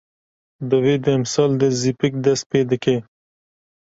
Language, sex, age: Kurdish, male, 30-39